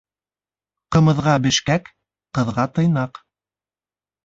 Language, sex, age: Bashkir, male, 19-29